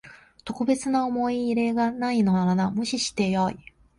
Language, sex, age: Japanese, female, 19-29